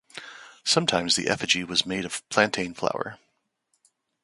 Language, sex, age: English, male, 40-49